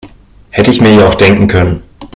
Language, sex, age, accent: German, male, 19-29, Deutschland Deutsch